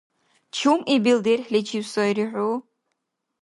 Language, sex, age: Dargwa, female, 19-29